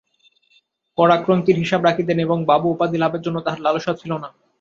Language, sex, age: Bengali, male, 19-29